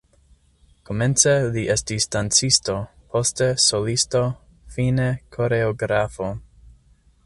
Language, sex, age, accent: Esperanto, male, 30-39, Internacia